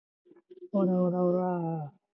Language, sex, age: Japanese, female, 19-29